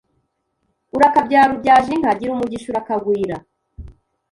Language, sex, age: Kinyarwanda, female, 30-39